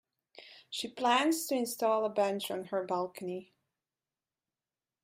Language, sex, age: English, female, 19-29